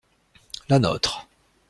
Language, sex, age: French, male, 40-49